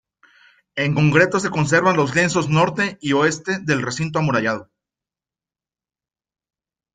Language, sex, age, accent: Spanish, male, 40-49, México